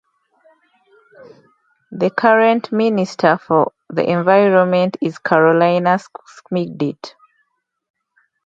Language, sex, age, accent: English, female, 19-29, England English